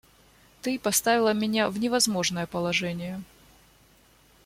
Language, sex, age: Russian, female, 19-29